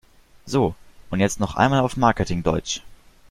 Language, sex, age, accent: German, male, under 19, Deutschland Deutsch